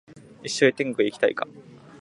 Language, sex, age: Japanese, male, 19-29